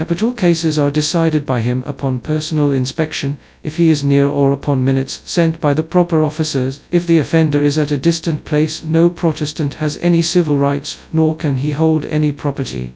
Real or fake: fake